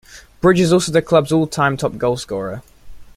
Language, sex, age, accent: English, male, under 19, England English